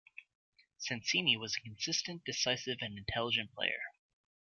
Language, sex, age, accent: English, male, 30-39, United States English